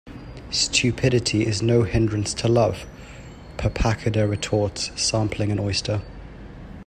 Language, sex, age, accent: English, male, 19-29, England English